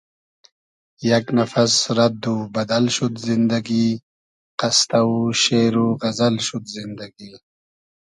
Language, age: Hazaragi, 30-39